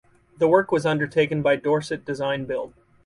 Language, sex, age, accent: English, male, 30-39, United States English